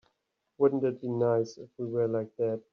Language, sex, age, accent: English, male, 30-39, United States English